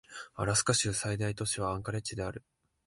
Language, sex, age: Japanese, male, 19-29